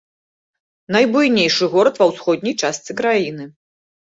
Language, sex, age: Belarusian, female, 40-49